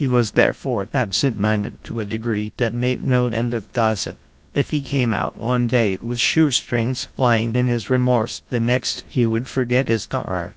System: TTS, GlowTTS